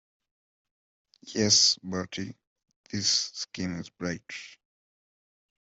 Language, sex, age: English, male, 19-29